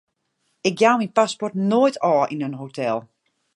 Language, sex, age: Western Frisian, female, 40-49